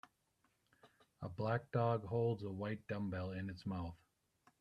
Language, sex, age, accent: English, male, 40-49, United States English